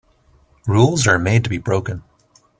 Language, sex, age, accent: English, male, 19-29, United States English